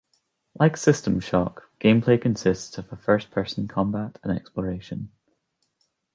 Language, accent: English, Scottish English